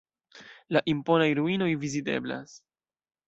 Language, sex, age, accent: Esperanto, male, under 19, Internacia